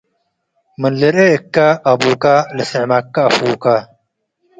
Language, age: Tigre, 19-29